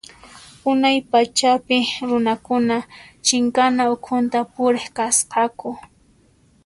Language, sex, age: Puno Quechua, female, 19-29